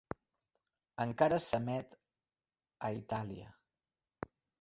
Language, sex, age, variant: Catalan, male, 40-49, Central